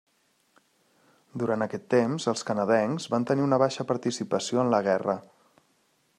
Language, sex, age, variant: Catalan, male, 30-39, Central